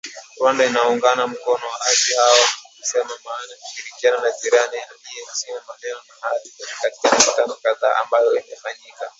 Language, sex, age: Swahili, male, 19-29